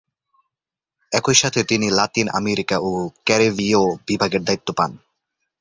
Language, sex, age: Bengali, male, under 19